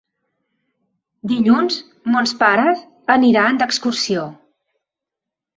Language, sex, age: Catalan, female, 40-49